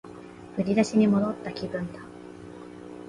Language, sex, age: Japanese, female, 19-29